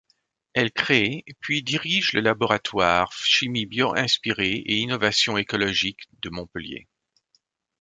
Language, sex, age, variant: French, male, 50-59, Français de métropole